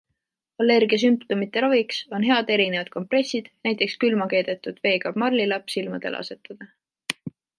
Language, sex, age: Estonian, female, 19-29